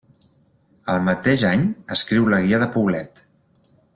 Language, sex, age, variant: Catalan, male, 40-49, Central